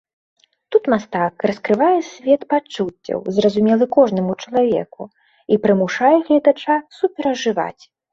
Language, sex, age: Belarusian, female, 19-29